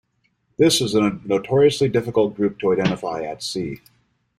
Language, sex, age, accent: English, male, 40-49, United States English